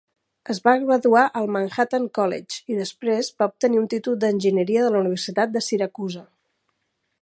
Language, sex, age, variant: Catalan, female, 50-59, Central